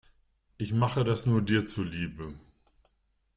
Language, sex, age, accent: German, male, 60-69, Deutschland Deutsch